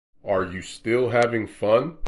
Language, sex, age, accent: English, male, 40-49, United States English